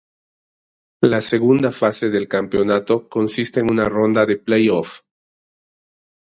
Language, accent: Spanish, Andino-Pacífico: Colombia, Perú, Ecuador, oeste de Bolivia y Venezuela andina